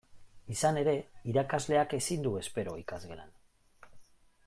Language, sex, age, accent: Basque, male, 40-49, Mendebalekoa (Araba, Bizkaia, Gipuzkoako mendebaleko herri batzuk)